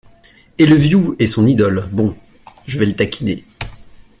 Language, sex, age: French, male, 19-29